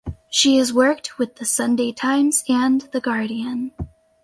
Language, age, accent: English, under 19, United States English